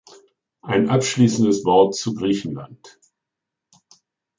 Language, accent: German, Deutschland Deutsch